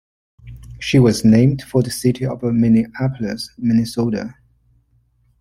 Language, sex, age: English, male, 40-49